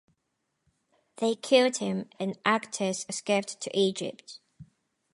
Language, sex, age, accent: English, female, 30-39, United States English